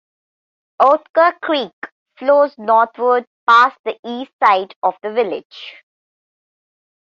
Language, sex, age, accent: English, female, 30-39, India and South Asia (India, Pakistan, Sri Lanka)